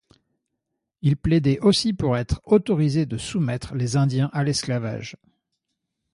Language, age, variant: French, 50-59, Français de métropole